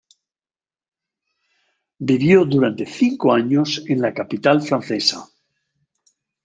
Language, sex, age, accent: Spanish, male, 60-69, España: Norte peninsular (Asturias, Castilla y León, Cantabria, País Vasco, Navarra, Aragón, La Rioja, Guadalajara, Cuenca)